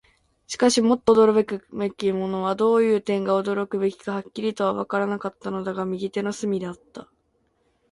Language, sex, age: Japanese, female, 19-29